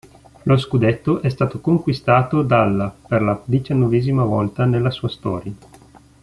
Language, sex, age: Italian, male, 19-29